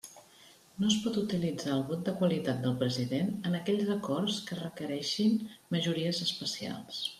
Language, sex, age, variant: Catalan, female, 50-59, Central